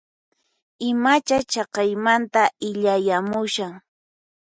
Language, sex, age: Puno Quechua, female, 19-29